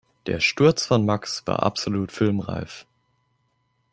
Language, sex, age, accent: German, male, 19-29, Deutschland Deutsch